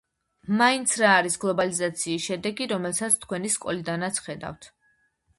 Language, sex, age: Georgian, female, 30-39